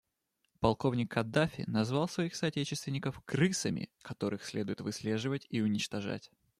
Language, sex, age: Russian, male, 19-29